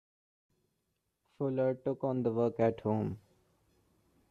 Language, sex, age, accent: English, male, 19-29, India and South Asia (India, Pakistan, Sri Lanka)